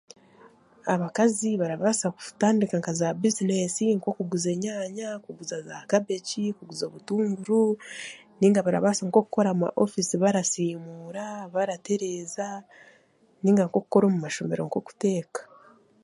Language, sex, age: Chiga, female, 19-29